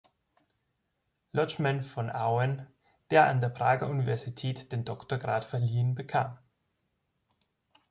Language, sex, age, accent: German, male, 19-29, Österreichisches Deutsch